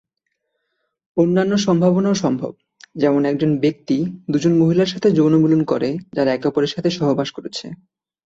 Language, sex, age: Bengali, male, 19-29